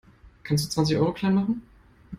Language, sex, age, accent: German, male, 19-29, Deutschland Deutsch